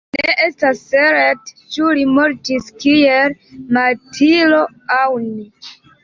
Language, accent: Esperanto, Internacia